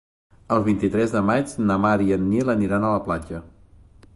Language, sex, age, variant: Catalan, male, 30-39, Central